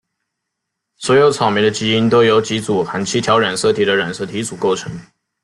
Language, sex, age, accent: Chinese, male, 19-29, 出生地：浙江省